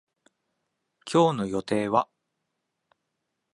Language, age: Japanese, 40-49